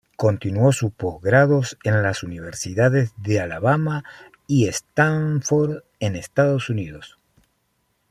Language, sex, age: Spanish, male, 50-59